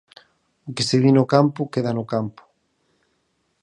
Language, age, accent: Galician, 40-49, Normativo (estándar)